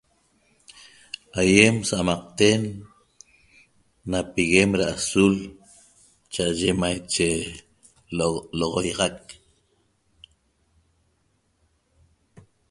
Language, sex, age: Toba, female, 50-59